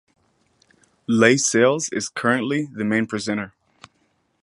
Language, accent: English, United States English